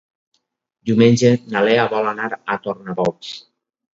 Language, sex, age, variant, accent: Catalan, male, 60-69, Valencià meridional, valencià